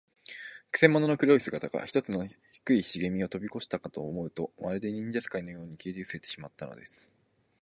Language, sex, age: Japanese, male, 19-29